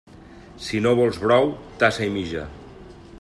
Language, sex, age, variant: Catalan, male, 40-49, Nord-Occidental